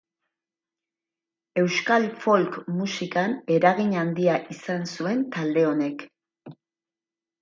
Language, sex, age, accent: Basque, female, 40-49, Mendebalekoa (Araba, Bizkaia, Gipuzkoako mendebaleko herri batzuk)